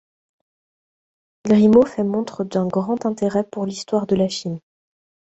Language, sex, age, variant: French, female, 30-39, Français de métropole